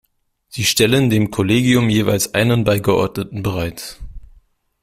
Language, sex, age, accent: German, male, under 19, Deutschland Deutsch